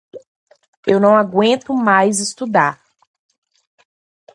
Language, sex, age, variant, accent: Portuguese, female, 30-39, Portuguese (Brasil), Mineiro